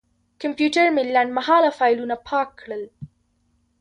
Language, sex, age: Pashto, female, under 19